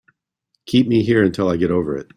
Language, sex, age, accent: English, male, 50-59, United States English